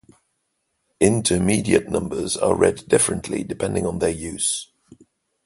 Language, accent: English, England English